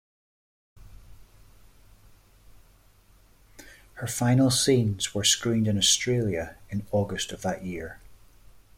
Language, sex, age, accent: English, male, 40-49, Irish English